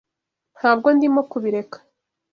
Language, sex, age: Kinyarwanda, female, 30-39